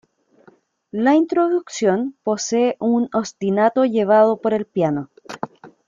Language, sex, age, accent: Spanish, female, 30-39, Chileno: Chile, Cuyo